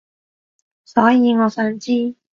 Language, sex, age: Cantonese, female, 19-29